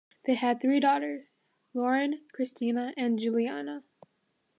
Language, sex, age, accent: English, female, under 19, United States English